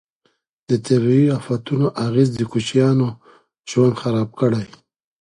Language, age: Pashto, 30-39